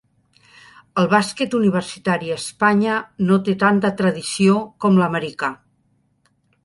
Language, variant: Catalan, Central